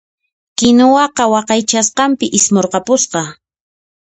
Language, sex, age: Puno Quechua, female, 30-39